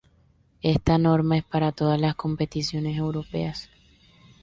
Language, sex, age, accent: Spanish, female, under 19, Caribe: Cuba, Venezuela, Puerto Rico, República Dominicana, Panamá, Colombia caribeña, México caribeño, Costa del golfo de México